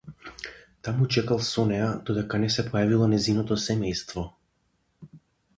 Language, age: Macedonian, 19-29